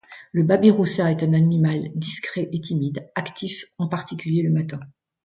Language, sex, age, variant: French, female, 60-69, Français de métropole